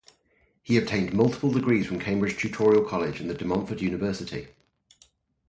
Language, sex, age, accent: English, male, 30-39, England English